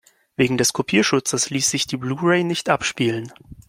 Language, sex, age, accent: German, male, 19-29, Deutschland Deutsch